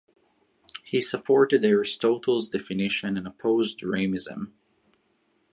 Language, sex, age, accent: English, male, 19-29, United States English